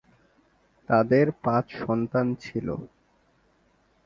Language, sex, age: Bengali, male, 19-29